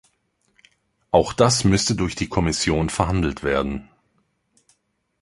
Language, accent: German, Deutschland Deutsch